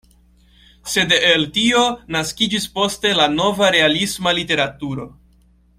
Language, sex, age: Esperanto, male, 19-29